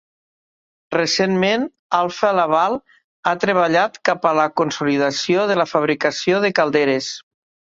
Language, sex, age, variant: Catalan, male, 40-49, Nord-Occidental